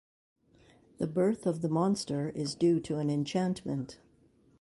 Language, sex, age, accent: English, female, 50-59, West Indies and Bermuda (Bahamas, Bermuda, Jamaica, Trinidad)